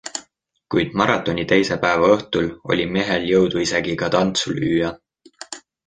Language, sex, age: Estonian, male, 19-29